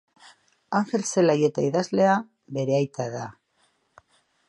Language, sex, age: Basque, female, 50-59